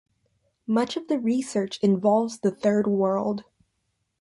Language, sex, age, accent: English, female, 19-29, United States English